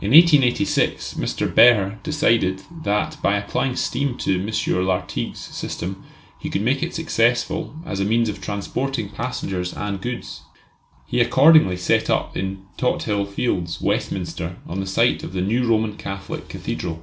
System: none